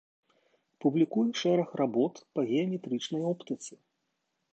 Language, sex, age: Belarusian, male, 40-49